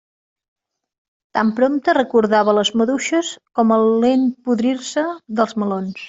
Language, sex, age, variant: Catalan, female, 40-49, Central